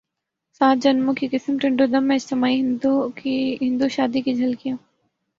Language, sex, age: Urdu, male, 19-29